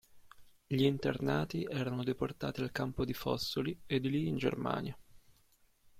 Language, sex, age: Italian, male, 19-29